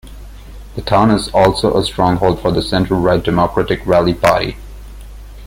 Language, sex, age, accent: English, male, under 19, India and South Asia (India, Pakistan, Sri Lanka)